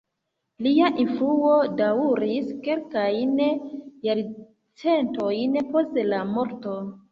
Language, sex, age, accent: Esperanto, female, 19-29, Internacia